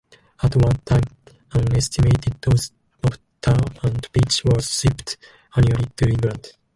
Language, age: English, 19-29